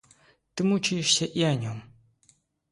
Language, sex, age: Russian, male, 19-29